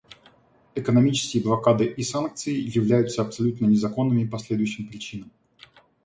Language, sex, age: Russian, male, 40-49